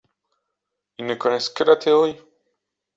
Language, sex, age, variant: French, male, 30-39, Français de métropole